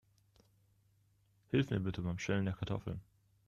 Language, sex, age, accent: German, male, 19-29, Deutschland Deutsch